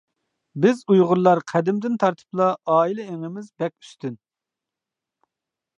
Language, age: Uyghur, 40-49